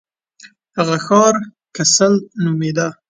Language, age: Pashto, 19-29